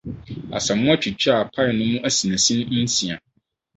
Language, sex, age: Akan, male, 30-39